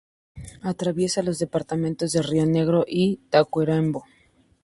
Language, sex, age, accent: Spanish, female, 19-29, México